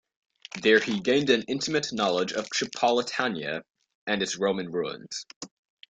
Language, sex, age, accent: English, male, under 19, West Indies and Bermuda (Bahamas, Bermuda, Jamaica, Trinidad)